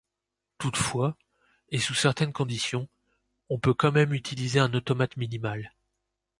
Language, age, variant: French, 40-49, Français de métropole